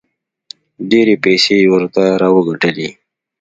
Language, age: Pashto, 30-39